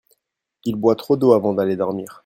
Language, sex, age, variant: French, male, 19-29, Français de métropole